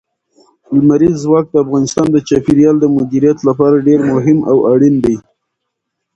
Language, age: Pashto, 19-29